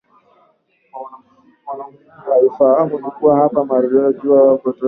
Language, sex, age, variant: Swahili, male, 19-29, Kiswahili cha Bara ya Kenya